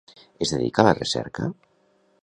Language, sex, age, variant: Catalan, male, 50-59, Nord-Occidental